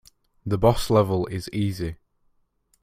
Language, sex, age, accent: English, male, under 19, England English